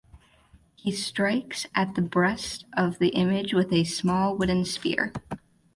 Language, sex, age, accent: English, female, 19-29, United States English